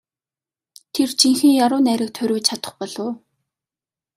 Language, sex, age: Mongolian, female, 19-29